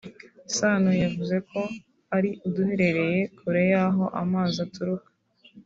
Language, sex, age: Kinyarwanda, female, 19-29